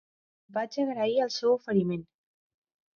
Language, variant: Catalan, Central